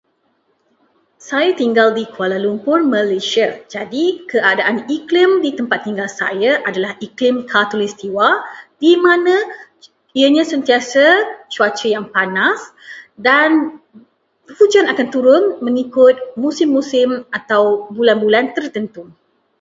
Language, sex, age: Malay, female, 30-39